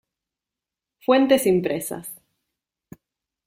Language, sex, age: Spanish, female, 30-39